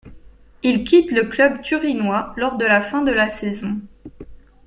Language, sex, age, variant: French, female, 19-29, Français de métropole